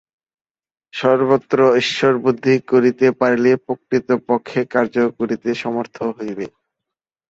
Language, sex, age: Bengali, male, 19-29